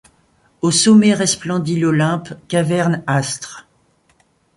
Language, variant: French, Français de métropole